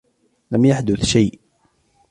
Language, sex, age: Arabic, male, 19-29